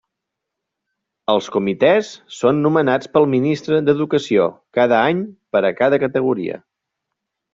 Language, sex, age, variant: Catalan, male, 30-39, Nord-Occidental